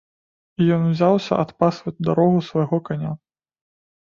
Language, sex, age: Belarusian, male, 30-39